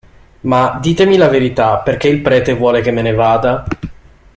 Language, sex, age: Italian, male, 19-29